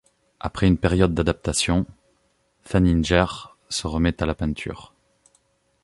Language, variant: French, Français de métropole